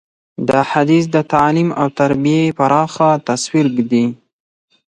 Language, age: Pashto, 19-29